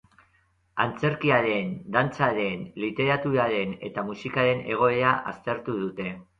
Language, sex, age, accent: Basque, male, 50-59, Mendebalekoa (Araba, Bizkaia, Gipuzkoako mendebaleko herri batzuk)